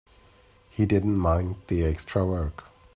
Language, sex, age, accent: English, male, 30-39, England English